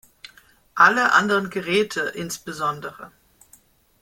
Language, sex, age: German, male, 50-59